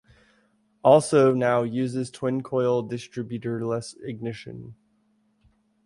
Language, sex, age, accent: English, male, 30-39, United States English